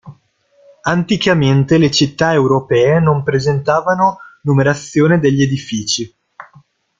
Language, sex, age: Italian, male, 19-29